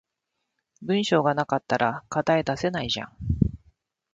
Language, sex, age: Japanese, female, 50-59